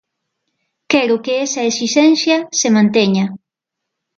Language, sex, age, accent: Galician, female, 40-49, Atlántico (seseo e gheada); Normativo (estándar)